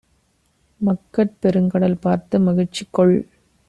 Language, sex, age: Tamil, female, 30-39